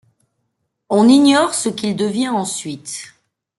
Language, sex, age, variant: French, female, 40-49, Français de métropole